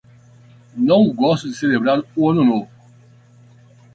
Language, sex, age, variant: Portuguese, male, 40-49, Portuguese (Brasil)